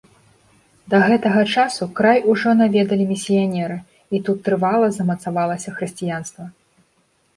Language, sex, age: Belarusian, female, 19-29